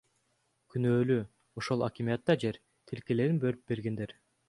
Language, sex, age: Kyrgyz, male, 19-29